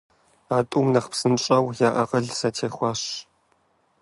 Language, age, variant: Kabardian, 19-29, Адыгэбзэ (Къэбэрдей, Кирил, псоми зэдай)